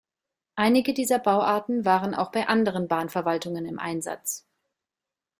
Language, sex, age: German, female, 30-39